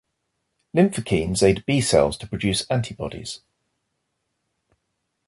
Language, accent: English, England English